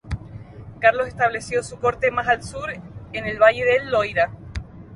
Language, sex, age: Spanish, female, 19-29